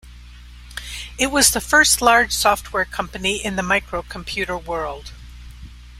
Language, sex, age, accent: English, female, 60-69, United States English